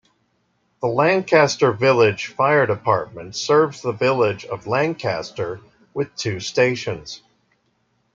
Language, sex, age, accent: English, male, 40-49, United States English